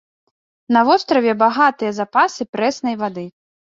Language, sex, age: Belarusian, female, 30-39